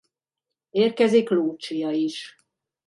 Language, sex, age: Hungarian, female, 50-59